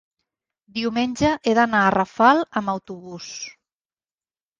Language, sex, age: Catalan, female, 40-49